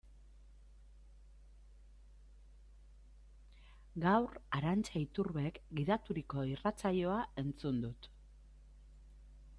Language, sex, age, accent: Basque, female, 50-59, Mendebalekoa (Araba, Bizkaia, Gipuzkoako mendebaleko herri batzuk)